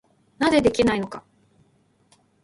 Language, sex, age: Japanese, female, 19-29